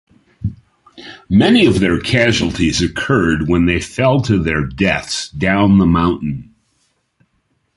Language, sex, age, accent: English, male, 70-79, United States English